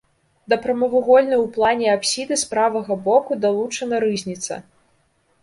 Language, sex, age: Belarusian, female, 19-29